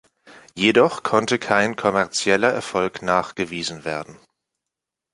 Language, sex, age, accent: German, male, 19-29, Deutschland Deutsch